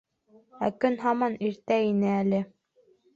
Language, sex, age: Bashkir, female, under 19